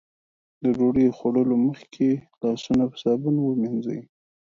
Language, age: Pashto, 19-29